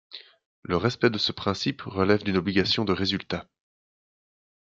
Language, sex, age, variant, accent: French, male, 30-39, Français d'Europe, Français de Belgique